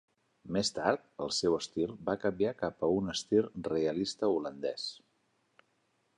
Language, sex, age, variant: Catalan, male, 40-49, Nord-Occidental